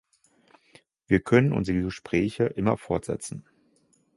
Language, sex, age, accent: German, male, 30-39, Deutschland Deutsch